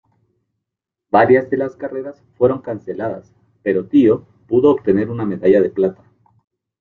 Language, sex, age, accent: Spanish, male, 40-49, América central